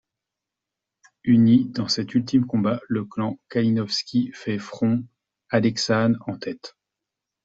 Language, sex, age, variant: French, male, 40-49, Français de métropole